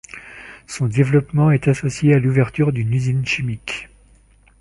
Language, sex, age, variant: French, male, 40-49, Français de métropole